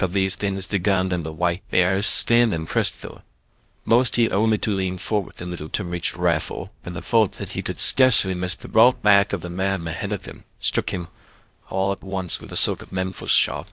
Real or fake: fake